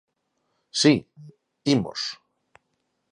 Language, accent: Galician, Normativo (estándar)